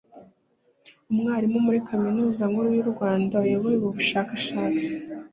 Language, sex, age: Kinyarwanda, female, 19-29